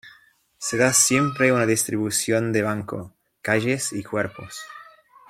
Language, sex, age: Spanish, male, 30-39